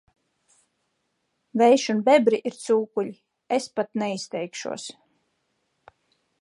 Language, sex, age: Latvian, female, 30-39